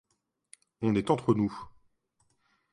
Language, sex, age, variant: French, male, 30-39, Français de métropole